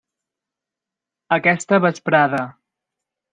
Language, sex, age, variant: Catalan, male, 19-29, Central